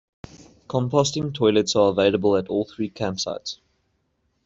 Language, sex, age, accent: English, male, 19-29, Southern African (South Africa, Zimbabwe, Namibia)